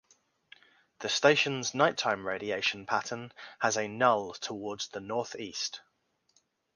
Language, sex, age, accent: English, male, 30-39, England English